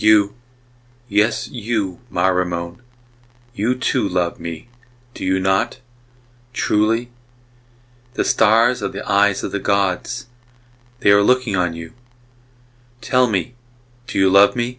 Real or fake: real